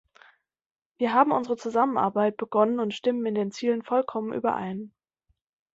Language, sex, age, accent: German, female, 19-29, Deutschland Deutsch